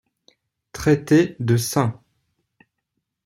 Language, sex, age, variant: French, male, 40-49, Français de métropole